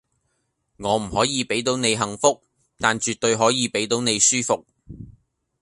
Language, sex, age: Cantonese, male, 19-29